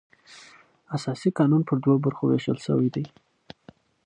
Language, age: Pashto, 19-29